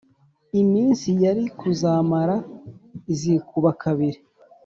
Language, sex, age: Kinyarwanda, male, 30-39